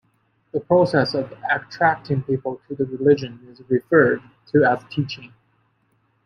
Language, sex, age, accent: English, male, 19-29, Hong Kong English